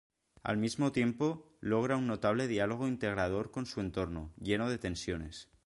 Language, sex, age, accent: Spanish, male, under 19, España: Centro-Sur peninsular (Madrid, Toledo, Castilla-La Mancha)